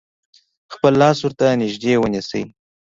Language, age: Pashto, 19-29